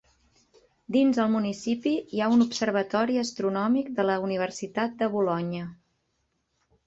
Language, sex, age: Catalan, female, 60-69